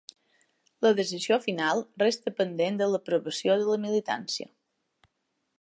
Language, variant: Catalan, Balear